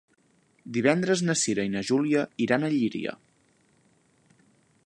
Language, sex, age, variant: Catalan, male, 19-29, Central